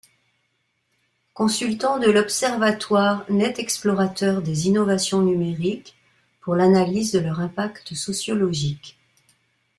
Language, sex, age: French, female, 60-69